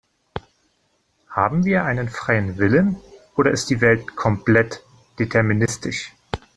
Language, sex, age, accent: German, male, 30-39, Deutschland Deutsch